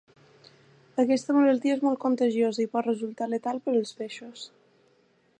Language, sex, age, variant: Catalan, female, 19-29, Balear